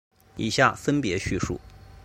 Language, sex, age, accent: Chinese, male, 30-39, 出生地：河南省